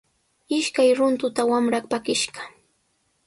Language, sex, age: Sihuas Ancash Quechua, female, 30-39